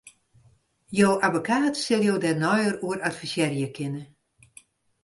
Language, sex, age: Western Frisian, female, 60-69